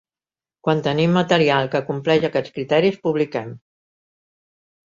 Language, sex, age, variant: Catalan, female, 60-69, Central